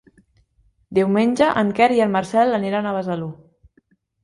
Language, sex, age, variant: Catalan, female, 19-29, Central